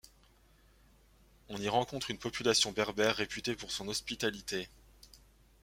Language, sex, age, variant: French, male, 30-39, Français de métropole